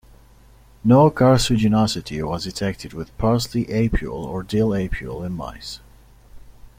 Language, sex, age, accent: English, male, 30-39, England English